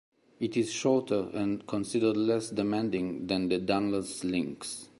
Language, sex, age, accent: English, male, 30-39, Canadian English